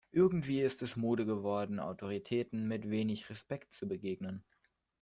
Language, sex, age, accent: German, male, under 19, Deutschland Deutsch